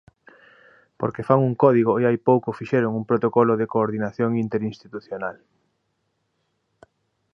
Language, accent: Galician, Oriental (común en zona oriental)